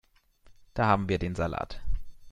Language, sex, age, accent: German, male, 19-29, Deutschland Deutsch